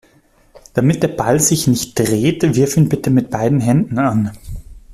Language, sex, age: German, male, 30-39